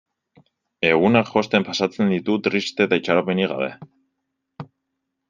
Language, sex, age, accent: Basque, male, 19-29, Mendebalekoa (Araba, Bizkaia, Gipuzkoako mendebaleko herri batzuk)